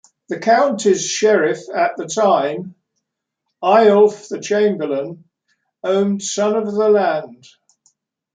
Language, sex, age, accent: English, male, 70-79, England English